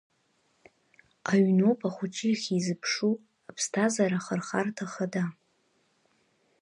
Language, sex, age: Abkhazian, female, 19-29